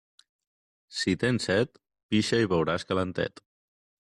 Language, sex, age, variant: Catalan, male, 30-39, Central